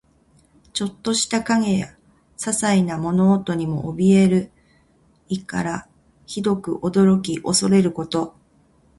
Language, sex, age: Japanese, female, 50-59